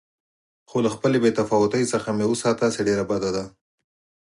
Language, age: Pashto, 30-39